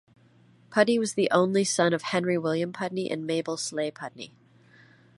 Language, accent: English, Canadian English